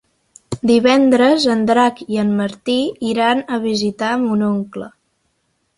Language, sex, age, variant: Catalan, female, under 19, Central